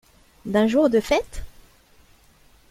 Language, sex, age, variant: French, female, 19-29, Français de métropole